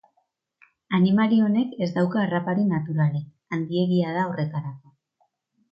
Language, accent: Basque, Mendebalekoa (Araba, Bizkaia, Gipuzkoako mendebaleko herri batzuk)